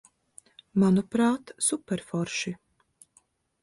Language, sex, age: Latvian, female, 40-49